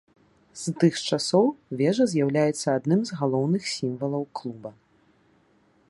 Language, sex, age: Belarusian, female, 30-39